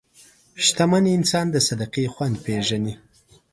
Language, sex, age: Pashto, male, 19-29